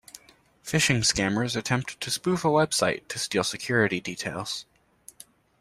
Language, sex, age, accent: English, male, 19-29, United States English